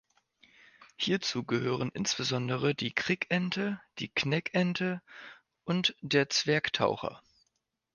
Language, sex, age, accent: German, male, 19-29, Deutschland Deutsch